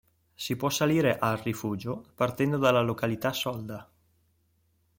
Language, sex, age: Italian, male, 19-29